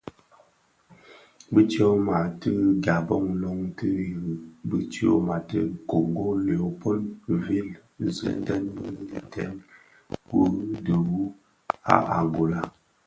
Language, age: Bafia, 19-29